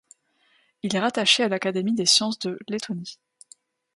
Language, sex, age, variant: French, female, 19-29, Français d'Europe